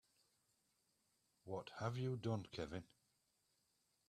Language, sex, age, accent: English, male, 60-69, England English